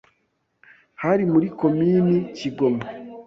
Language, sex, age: Kinyarwanda, male, 19-29